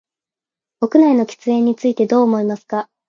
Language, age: English, 19-29